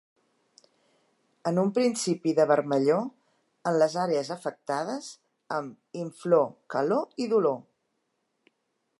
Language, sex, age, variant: Catalan, female, 60-69, Central